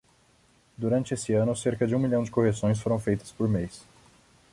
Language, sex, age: Portuguese, male, 19-29